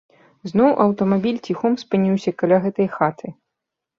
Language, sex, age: Belarusian, female, 30-39